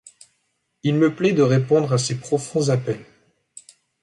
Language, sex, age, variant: French, male, 19-29, Français de métropole